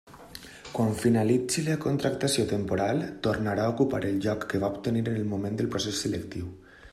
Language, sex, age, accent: Catalan, male, 19-29, valencià